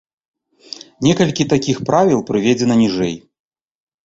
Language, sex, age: Belarusian, male, 40-49